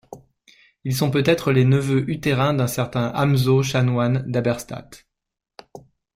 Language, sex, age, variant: French, male, 40-49, Français de métropole